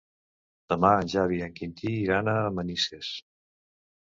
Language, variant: Catalan, Central